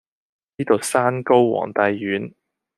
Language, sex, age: Cantonese, male, 19-29